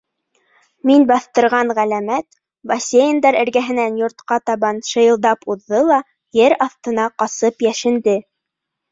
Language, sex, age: Bashkir, female, under 19